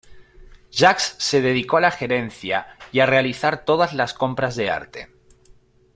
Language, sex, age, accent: Spanish, male, 30-39, España: Norte peninsular (Asturias, Castilla y León, Cantabria, País Vasco, Navarra, Aragón, La Rioja, Guadalajara, Cuenca)